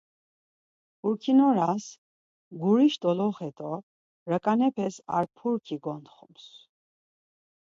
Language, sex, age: Laz, female, 40-49